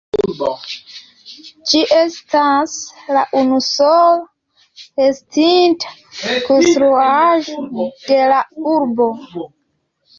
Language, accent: Esperanto, Internacia